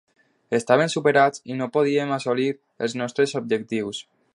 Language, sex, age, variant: Catalan, male, under 19, Alacantí